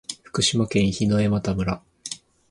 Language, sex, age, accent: Japanese, male, 19-29, 標準語